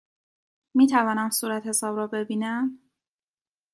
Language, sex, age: Persian, female, 19-29